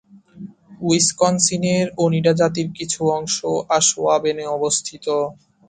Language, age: Bengali, 19-29